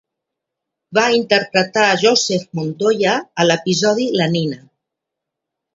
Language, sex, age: Catalan, female, 60-69